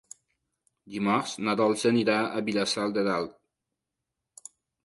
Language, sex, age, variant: Catalan, male, 19-29, Septentrional